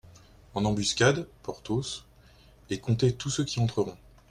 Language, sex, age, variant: French, male, 40-49, Français de métropole